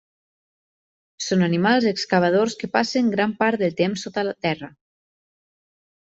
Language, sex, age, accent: Catalan, female, 19-29, valencià